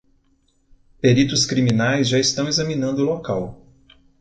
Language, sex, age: Portuguese, male, 50-59